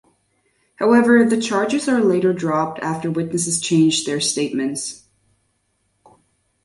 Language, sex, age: English, female, 19-29